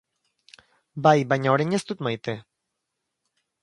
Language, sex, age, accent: Basque, male, 19-29, Erdialdekoa edo Nafarra (Gipuzkoa, Nafarroa)